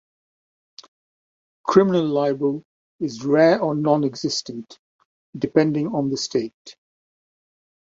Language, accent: English, England English